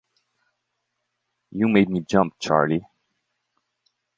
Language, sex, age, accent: English, male, 30-39, Filipino